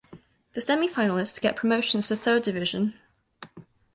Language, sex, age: English, female, under 19